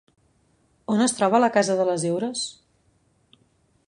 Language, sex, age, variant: Catalan, female, 19-29, Central